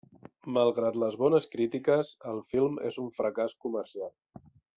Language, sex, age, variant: Catalan, male, 30-39, Central